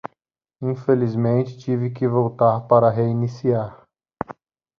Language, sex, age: Portuguese, male, 19-29